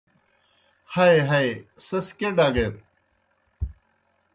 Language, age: Kohistani Shina, 60-69